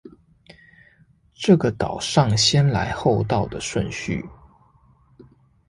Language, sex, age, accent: Chinese, male, 19-29, 出生地：臺北市